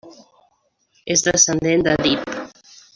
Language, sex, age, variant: Catalan, female, 50-59, Central